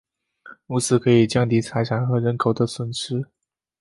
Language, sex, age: Chinese, male, 19-29